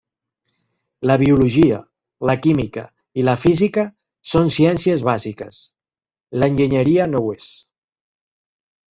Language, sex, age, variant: Catalan, male, 40-49, Central